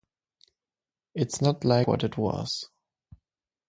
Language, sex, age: English, male, 19-29